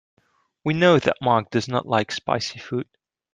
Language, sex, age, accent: English, male, 19-29, England English